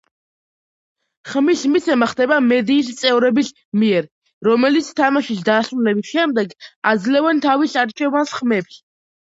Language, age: Georgian, under 19